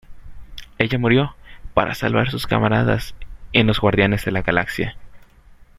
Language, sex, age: Spanish, male, under 19